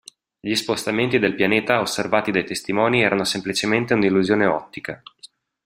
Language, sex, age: Italian, male, 30-39